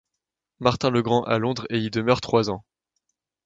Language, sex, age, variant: French, male, 19-29, Français de métropole